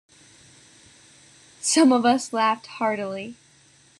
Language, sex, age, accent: English, female, under 19, United States English